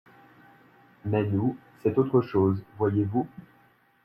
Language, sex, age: French, male, 19-29